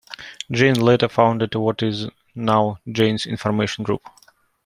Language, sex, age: English, male, 30-39